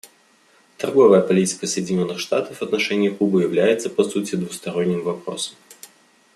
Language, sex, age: Russian, male, 19-29